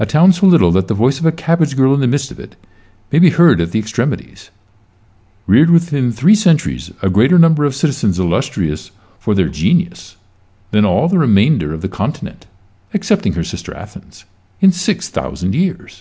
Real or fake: real